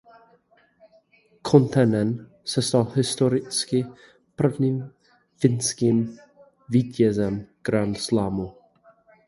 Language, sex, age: Czech, male, 19-29